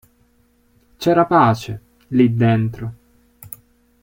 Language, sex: Italian, male